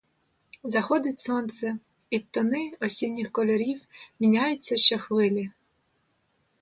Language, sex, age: Ukrainian, female, 30-39